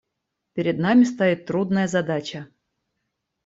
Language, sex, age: Russian, female, 40-49